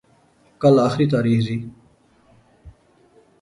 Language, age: Pahari-Potwari, 40-49